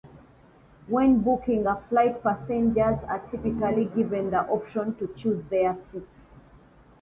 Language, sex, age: English, female, 30-39